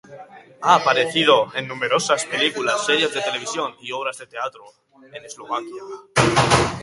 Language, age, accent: Spanish, under 19, España: Norte peninsular (Asturias, Castilla y León, Cantabria, País Vasco, Navarra, Aragón, La Rioja, Guadalajara, Cuenca)